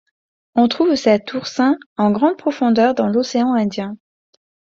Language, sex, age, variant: French, female, 19-29, Français de métropole